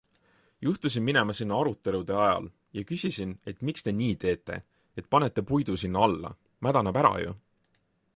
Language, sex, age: Estonian, male, 19-29